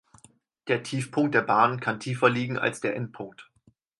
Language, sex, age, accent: German, male, 19-29, Deutschland Deutsch